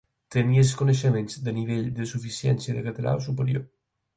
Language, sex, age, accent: Catalan, male, under 19, mallorquí